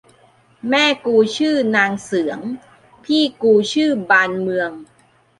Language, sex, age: Thai, female, 40-49